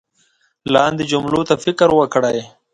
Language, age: Pashto, 19-29